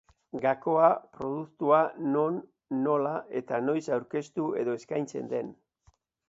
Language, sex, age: Basque, male, 60-69